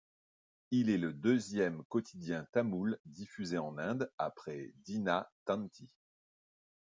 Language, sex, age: French, male, 40-49